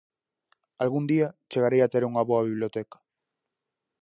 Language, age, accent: Galician, 19-29, Normativo (estándar)